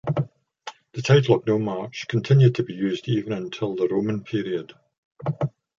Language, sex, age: English, male, 60-69